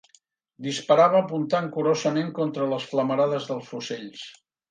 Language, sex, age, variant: Catalan, male, 60-69, Nord-Occidental